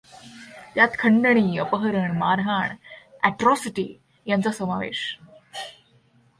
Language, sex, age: Marathi, female, under 19